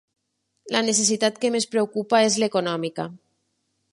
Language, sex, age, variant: Catalan, female, 30-39, Nord-Occidental